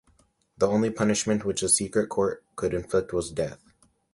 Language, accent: English, United States English